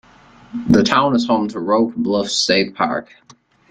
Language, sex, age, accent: English, male, under 19, Canadian English